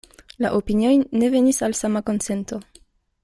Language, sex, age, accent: Esperanto, female, 19-29, Internacia